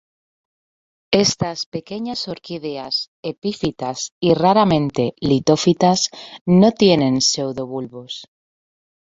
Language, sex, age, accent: Spanish, female, 30-39, España: Centro-Sur peninsular (Madrid, Toledo, Castilla-La Mancha)